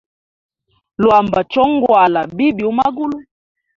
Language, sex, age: Hemba, female, 19-29